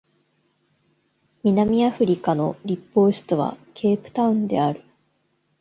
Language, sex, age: Japanese, female, 30-39